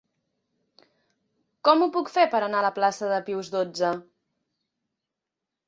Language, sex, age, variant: Catalan, female, 30-39, Central